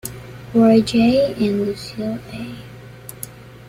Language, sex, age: English, female, under 19